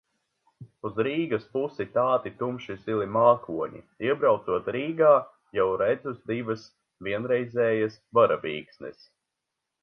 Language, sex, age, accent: Latvian, male, 19-29, Rigas